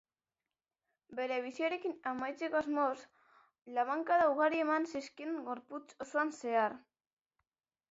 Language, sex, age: Basque, male, 40-49